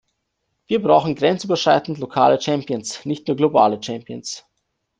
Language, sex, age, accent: German, male, 19-29, Österreichisches Deutsch